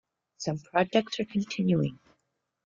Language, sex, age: English, female, 50-59